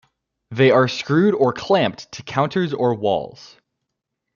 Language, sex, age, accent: English, male, 19-29, United States English